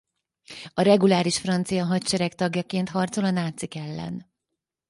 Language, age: Hungarian, 50-59